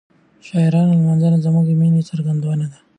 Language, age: Pashto, 19-29